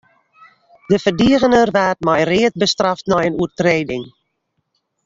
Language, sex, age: Western Frisian, female, 60-69